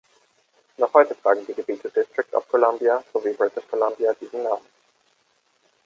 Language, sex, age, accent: German, male, 30-39, Deutschland Deutsch